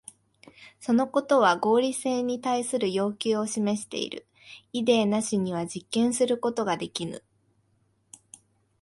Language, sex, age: Japanese, female, 19-29